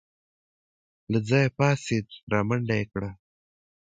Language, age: Pashto, 19-29